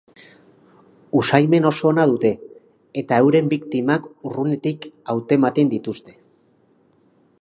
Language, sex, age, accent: Basque, male, 30-39, Mendebalekoa (Araba, Bizkaia, Gipuzkoako mendebaleko herri batzuk)